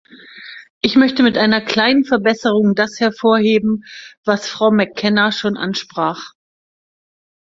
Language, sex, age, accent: German, female, 50-59, Deutschland Deutsch